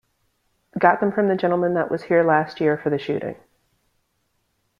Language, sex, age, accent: English, female, 40-49, United States English